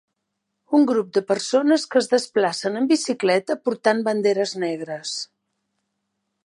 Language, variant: Catalan, Central